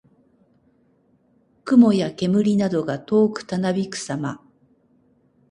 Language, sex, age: Japanese, female, 60-69